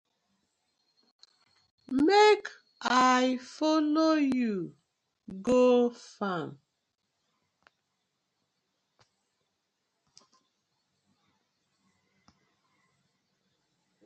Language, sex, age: Nigerian Pidgin, female, 30-39